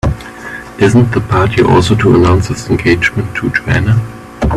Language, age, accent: English, 19-29, United States English